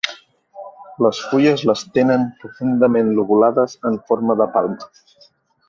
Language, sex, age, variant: Catalan, male, 30-39, Central